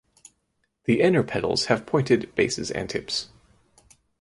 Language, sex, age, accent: English, male, 19-29, United States English